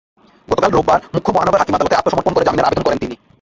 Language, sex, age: Bengali, male, 19-29